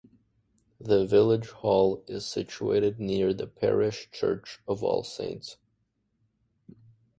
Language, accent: English, Canadian English